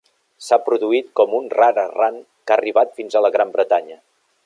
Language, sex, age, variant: Catalan, male, 40-49, Central